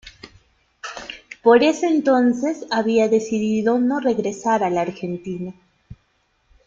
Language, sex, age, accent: Spanish, female, 30-39, Andino-Pacífico: Colombia, Perú, Ecuador, oeste de Bolivia y Venezuela andina